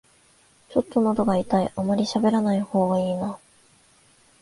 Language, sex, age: Japanese, female, 19-29